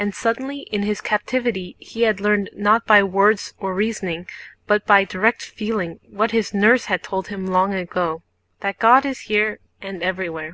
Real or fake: real